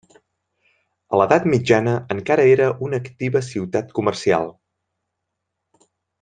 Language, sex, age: Catalan, male, 19-29